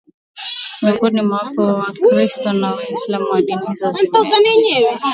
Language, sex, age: Swahili, female, 19-29